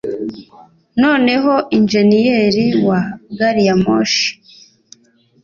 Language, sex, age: Kinyarwanda, female, 40-49